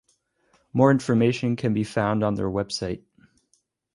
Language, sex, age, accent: English, male, 19-29, United States English